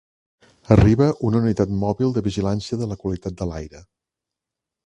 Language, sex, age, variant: Catalan, male, 50-59, Central